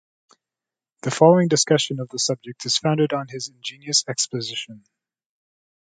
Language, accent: English, United States English